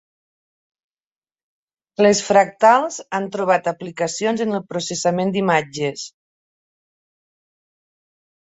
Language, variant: Catalan, Nord-Occidental